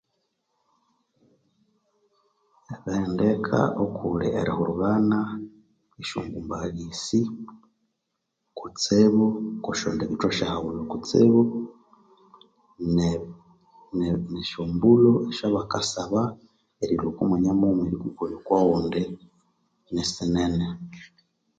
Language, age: Konzo, 19-29